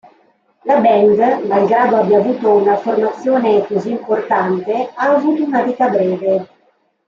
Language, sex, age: Italian, female, 40-49